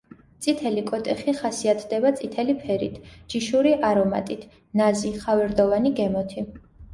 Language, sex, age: Georgian, female, 19-29